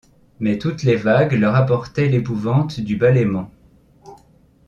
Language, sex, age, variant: French, male, 30-39, Français de métropole